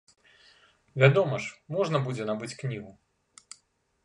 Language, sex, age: Belarusian, male, 50-59